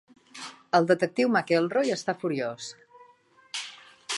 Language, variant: Catalan, Central